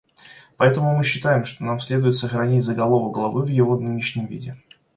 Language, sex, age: Russian, male, 19-29